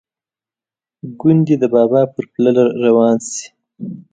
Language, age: Pashto, 19-29